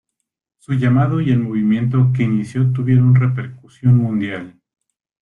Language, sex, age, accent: Spanish, male, 30-39, México